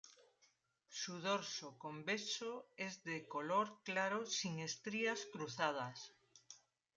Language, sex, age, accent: Spanish, female, 50-59, España: Norte peninsular (Asturias, Castilla y León, Cantabria, País Vasco, Navarra, Aragón, La Rioja, Guadalajara, Cuenca)